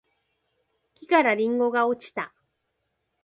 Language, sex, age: Japanese, female, 19-29